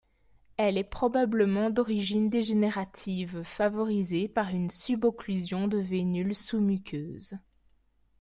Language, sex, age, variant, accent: French, female, 19-29, Français d'Europe, Français de Belgique